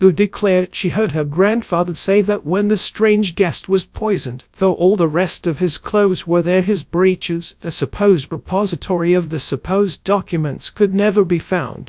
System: TTS, GradTTS